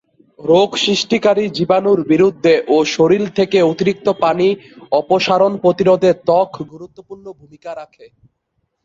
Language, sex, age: Bengali, male, 19-29